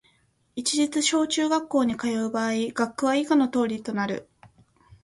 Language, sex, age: Japanese, female, 19-29